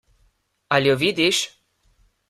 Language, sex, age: Slovenian, male, under 19